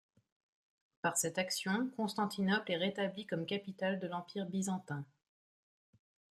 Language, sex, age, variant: French, female, 40-49, Français de métropole